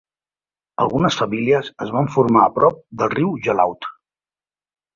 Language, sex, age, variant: Catalan, male, 50-59, Central